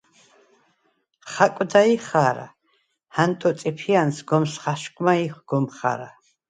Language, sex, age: Svan, female, 70-79